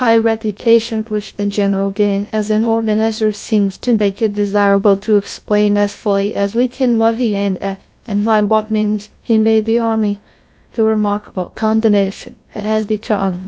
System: TTS, GlowTTS